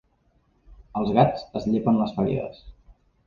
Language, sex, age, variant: Catalan, male, 30-39, Central